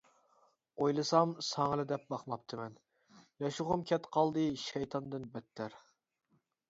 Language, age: Uyghur, 19-29